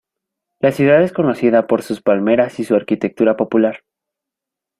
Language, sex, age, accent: Spanish, male, under 19, México